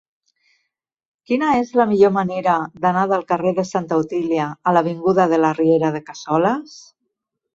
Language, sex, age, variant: Catalan, female, 50-59, Central